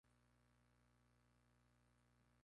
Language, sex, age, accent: Spanish, male, 19-29, México